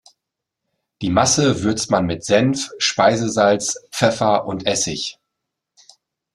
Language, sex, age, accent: German, male, 40-49, Deutschland Deutsch